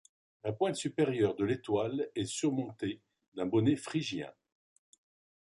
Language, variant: French, Français de métropole